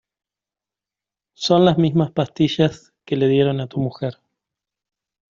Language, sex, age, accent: Spanish, male, 30-39, Rioplatense: Argentina, Uruguay, este de Bolivia, Paraguay